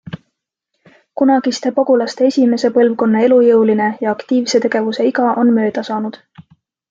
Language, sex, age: Estonian, female, 19-29